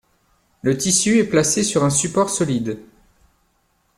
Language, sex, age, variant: French, male, 40-49, Français de métropole